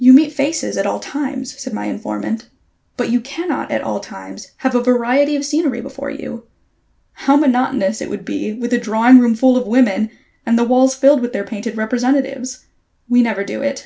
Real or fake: real